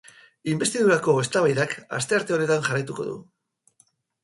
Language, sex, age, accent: Basque, male, 50-59, Mendebalekoa (Araba, Bizkaia, Gipuzkoako mendebaleko herri batzuk)